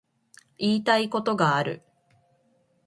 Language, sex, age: Japanese, female, 19-29